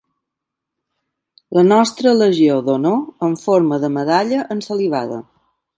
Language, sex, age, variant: Catalan, female, 50-59, Balear